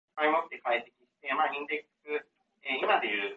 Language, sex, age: Japanese, male, 19-29